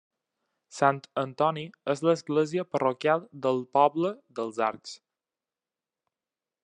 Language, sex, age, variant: Catalan, male, 19-29, Balear